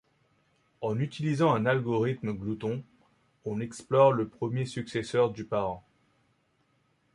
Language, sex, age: French, male, 30-39